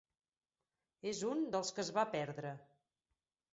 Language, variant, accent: Catalan, Central, central